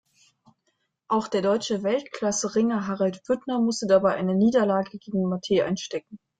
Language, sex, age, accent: German, female, 19-29, Deutschland Deutsch